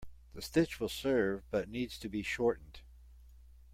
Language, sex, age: English, male, 70-79